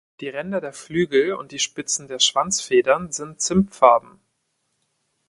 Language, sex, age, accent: German, male, 19-29, Deutschland Deutsch